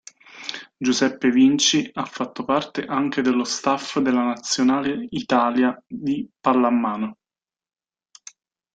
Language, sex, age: Italian, male, 30-39